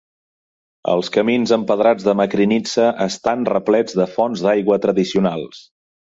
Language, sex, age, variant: Catalan, male, 30-39, Central